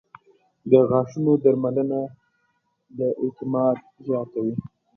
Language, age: Pashto, 19-29